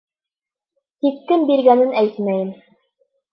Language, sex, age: Bashkir, female, 19-29